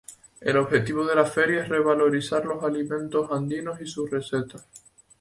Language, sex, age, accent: Spanish, male, 19-29, España: Islas Canarias